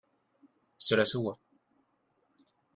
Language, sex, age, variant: French, male, 19-29, Français de métropole